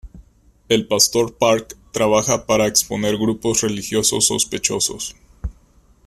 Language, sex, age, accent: Spanish, male, 19-29, México